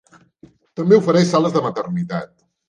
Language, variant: Catalan, Central